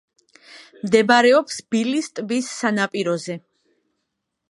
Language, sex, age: Georgian, female, 19-29